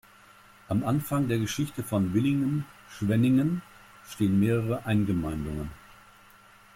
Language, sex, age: German, male, 60-69